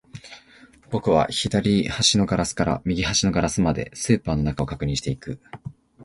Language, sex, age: Japanese, male, 19-29